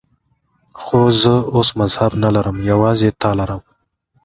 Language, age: Pashto, 19-29